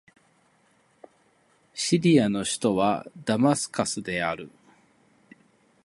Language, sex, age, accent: Japanese, male, 30-39, 関西弁